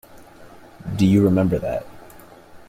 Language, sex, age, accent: English, male, 19-29, United States English